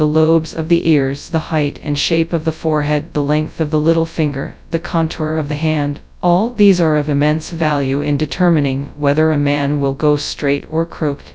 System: TTS, FastPitch